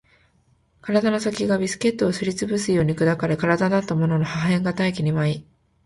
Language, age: Japanese, 19-29